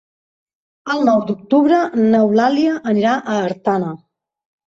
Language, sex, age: Catalan, female, 40-49